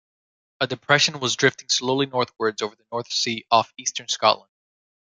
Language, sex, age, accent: English, male, 19-29, United States English